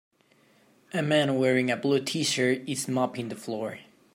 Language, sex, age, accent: English, male, 19-29, United States English